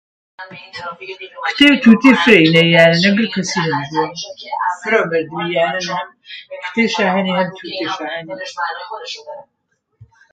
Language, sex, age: Gurani, female, 70-79